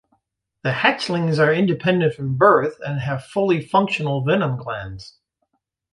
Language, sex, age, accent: English, male, 50-59, United States English